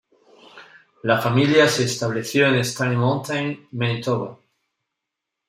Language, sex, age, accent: Spanish, male, 50-59, España: Sur peninsular (Andalucia, Extremadura, Murcia)